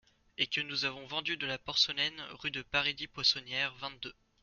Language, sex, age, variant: French, male, 19-29, Français de métropole